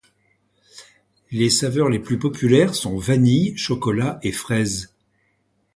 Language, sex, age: French, male, 60-69